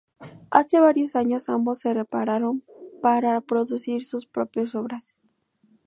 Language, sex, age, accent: Spanish, female, under 19, México